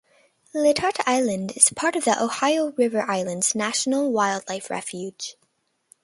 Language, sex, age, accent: English, female, under 19, United States English